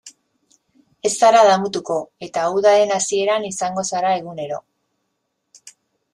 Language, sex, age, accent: Basque, female, 30-39, Mendebalekoa (Araba, Bizkaia, Gipuzkoako mendebaleko herri batzuk)